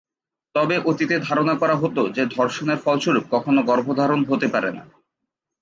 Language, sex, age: Bengali, male, 19-29